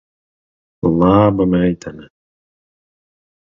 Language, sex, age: Latvian, male, 30-39